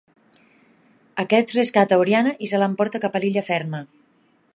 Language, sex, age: Catalan, female, 40-49